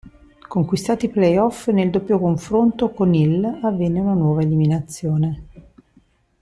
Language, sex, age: Italian, female, 50-59